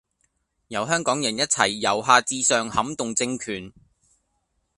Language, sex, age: Cantonese, male, 19-29